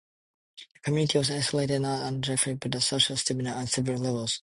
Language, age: English, 19-29